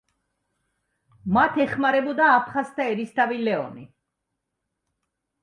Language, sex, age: Georgian, female, 60-69